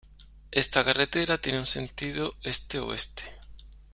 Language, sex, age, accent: Spanish, male, 40-49, España: Sur peninsular (Andalucia, Extremadura, Murcia)